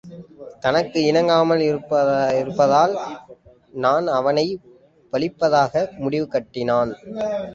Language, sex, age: Tamil, male, 19-29